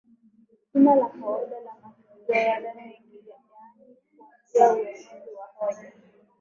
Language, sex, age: Swahili, female, 19-29